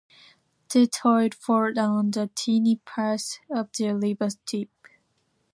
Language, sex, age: English, female, 19-29